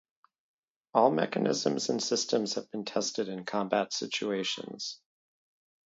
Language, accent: English, United States English